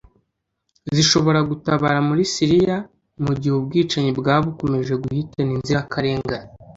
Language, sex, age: Kinyarwanda, male, under 19